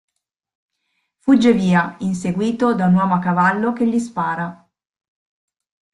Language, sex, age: Italian, female, 40-49